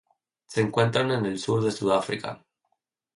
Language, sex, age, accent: Spanish, male, 30-39, México